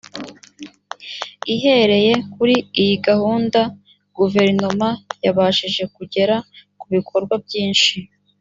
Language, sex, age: Kinyarwanda, female, 30-39